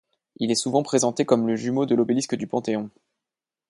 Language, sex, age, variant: French, male, 30-39, Français de métropole